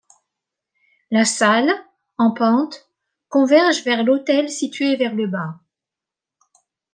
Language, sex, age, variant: French, female, 50-59, Français de métropole